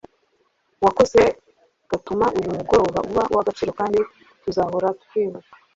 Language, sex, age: Kinyarwanda, female, 30-39